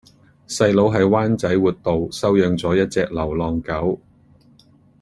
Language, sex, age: Cantonese, male, 50-59